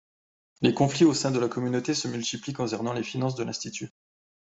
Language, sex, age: French, male, 30-39